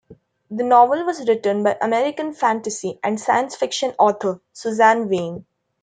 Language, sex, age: English, female, 19-29